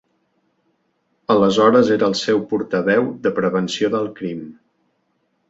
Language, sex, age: Catalan, male, 40-49